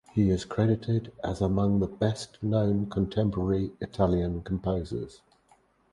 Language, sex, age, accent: English, male, 60-69, England English